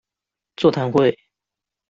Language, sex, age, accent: Chinese, male, 19-29, 出生地：新北市